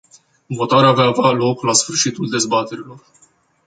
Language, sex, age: Romanian, male, 19-29